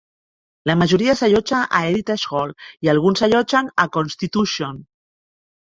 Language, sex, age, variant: Catalan, female, 40-49, Central